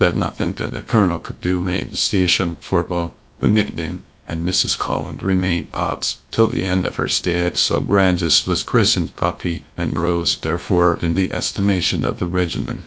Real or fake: fake